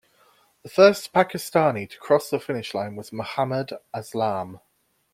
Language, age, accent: English, 19-29, England English